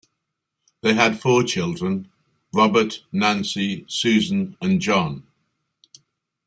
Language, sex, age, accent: English, male, 50-59, England English